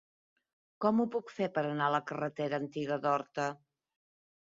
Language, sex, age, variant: Catalan, female, 60-69, Central